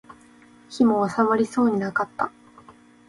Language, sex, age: Japanese, female, 19-29